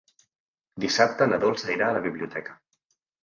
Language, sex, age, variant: Catalan, male, 19-29, Central